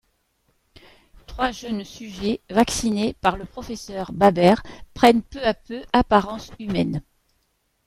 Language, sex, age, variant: French, female, 40-49, Français de métropole